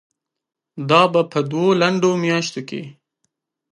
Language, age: Pashto, 19-29